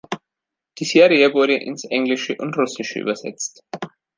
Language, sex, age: German, male, 40-49